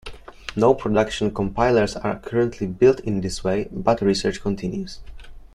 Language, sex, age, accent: English, male, under 19, United States English